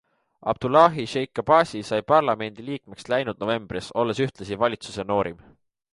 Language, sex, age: Estonian, male, 19-29